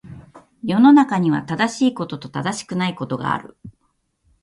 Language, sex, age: Japanese, female, 50-59